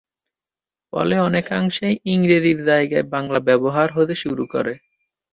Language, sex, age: Bengali, male, 19-29